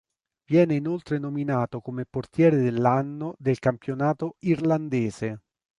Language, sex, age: Italian, male, 40-49